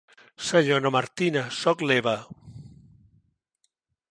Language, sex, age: Catalan, male, 50-59